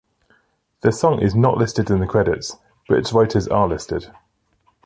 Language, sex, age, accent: English, male, 30-39, England English